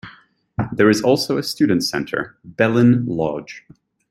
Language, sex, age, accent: English, male, 19-29, United States English